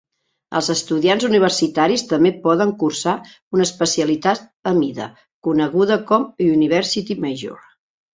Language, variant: Catalan, Central